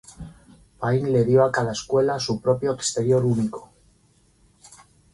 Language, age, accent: Spanish, 50-59, España: Centro-Sur peninsular (Madrid, Toledo, Castilla-La Mancha)